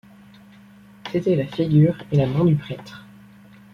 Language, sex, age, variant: French, male, under 19, Français de métropole